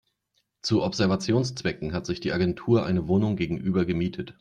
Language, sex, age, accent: German, male, 40-49, Deutschland Deutsch